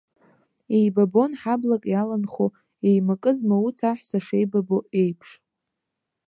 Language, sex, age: Abkhazian, female, under 19